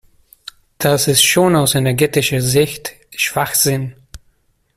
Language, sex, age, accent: German, male, 30-39, Deutschland Deutsch